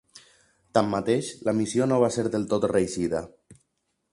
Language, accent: Catalan, valencià